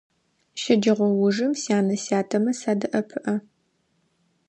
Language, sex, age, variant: Adyghe, female, 19-29, Адыгабзэ (Кирил, пстэумэ зэдыряе)